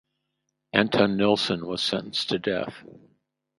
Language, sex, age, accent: English, male, 60-69, United States English